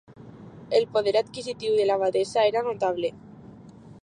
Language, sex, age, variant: Catalan, female, under 19, Alacantí